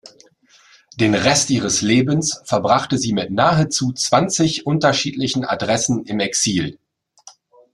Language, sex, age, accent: German, male, 40-49, Deutschland Deutsch